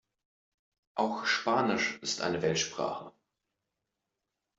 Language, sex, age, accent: German, male, 19-29, Deutschland Deutsch